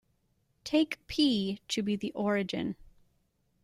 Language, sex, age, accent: English, female, 19-29, United States English